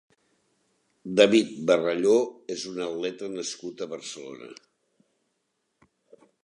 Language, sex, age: Catalan, male, 60-69